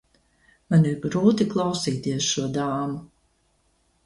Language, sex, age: Latvian, female, 60-69